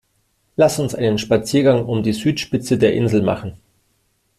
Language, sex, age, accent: German, male, 40-49, Deutschland Deutsch